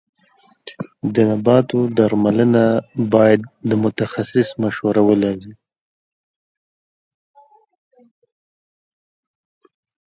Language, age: Pashto, 19-29